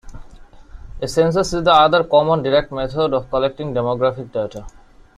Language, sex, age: English, male, 19-29